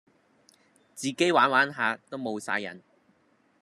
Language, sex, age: Cantonese, female, 19-29